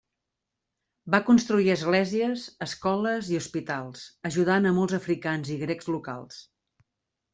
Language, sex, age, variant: Catalan, female, 50-59, Central